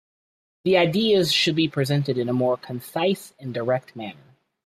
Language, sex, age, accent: English, male, 19-29, United States English